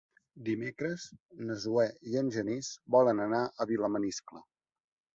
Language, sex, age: Catalan, male, 19-29